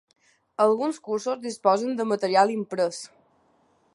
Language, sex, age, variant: Catalan, female, under 19, Balear